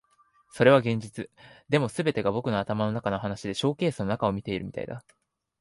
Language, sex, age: Japanese, male, 19-29